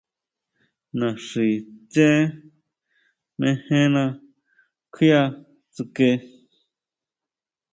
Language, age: Huautla Mazatec, 19-29